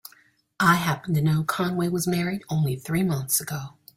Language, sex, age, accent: English, female, 40-49, United States English